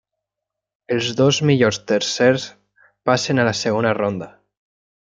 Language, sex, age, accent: Catalan, male, 19-29, valencià